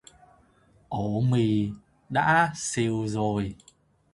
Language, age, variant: Vietnamese, 19-29, Hà Nội